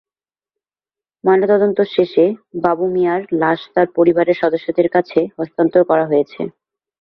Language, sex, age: Bengali, female, 19-29